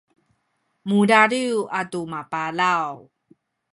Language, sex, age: Sakizaya, female, 30-39